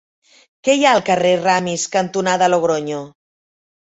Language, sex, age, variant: Catalan, female, 40-49, Central